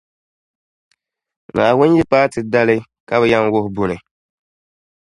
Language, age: Dagbani, 19-29